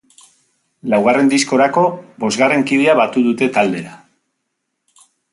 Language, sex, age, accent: Basque, male, 50-59, Mendebalekoa (Araba, Bizkaia, Gipuzkoako mendebaleko herri batzuk)